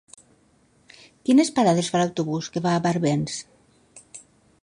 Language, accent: Catalan, valencià; valencià meridional